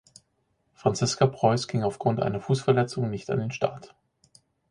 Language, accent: German, Deutschland Deutsch